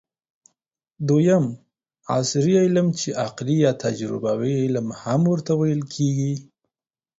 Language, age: Pashto, 19-29